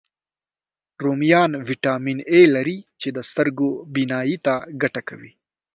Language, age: Pashto, under 19